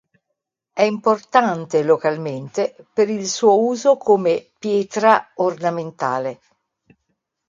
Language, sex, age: Italian, female, 60-69